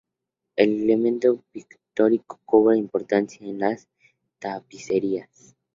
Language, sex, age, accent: Spanish, male, under 19, México